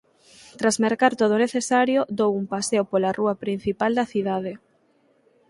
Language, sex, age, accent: Galician, female, 19-29, Oriental (común en zona oriental)